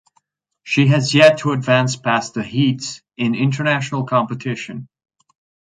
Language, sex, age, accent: English, male, 30-39, United States English; England English